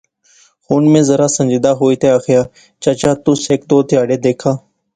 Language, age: Pahari-Potwari, 19-29